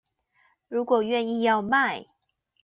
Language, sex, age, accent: Chinese, female, 30-39, 出生地：臺中市